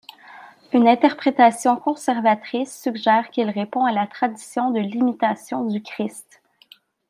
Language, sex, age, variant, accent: French, female, 19-29, Français d'Amérique du Nord, Français du Canada